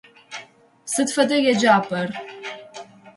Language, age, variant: Adyghe, 50-59, Адыгабзэ (Кирил, пстэумэ зэдыряе)